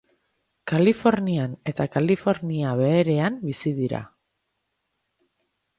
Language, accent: Basque, Erdialdekoa edo Nafarra (Gipuzkoa, Nafarroa)